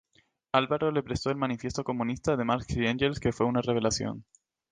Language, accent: Spanish, España: Islas Canarias